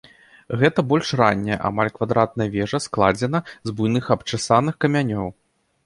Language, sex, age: Belarusian, male, 30-39